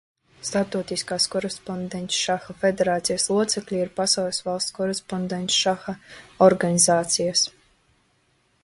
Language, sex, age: Latvian, female, 19-29